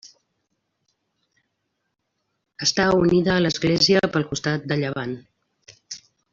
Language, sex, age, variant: Catalan, female, 50-59, Central